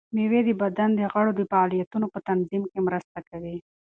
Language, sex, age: Pashto, female, 19-29